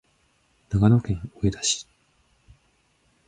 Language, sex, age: Japanese, male, 30-39